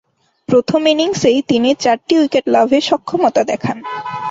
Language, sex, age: Bengali, female, under 19